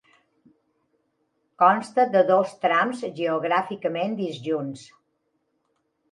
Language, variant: Catalan, Balear